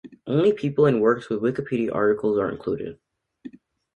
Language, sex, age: English, male, under 19